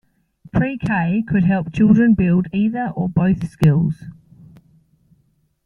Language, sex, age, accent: English, female, 30-39, Australian English